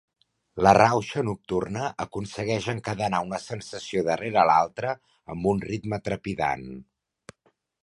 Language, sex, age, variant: Catalan, male, 40-49, Central